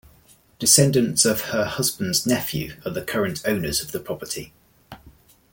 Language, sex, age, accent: English, male, 40-49, England English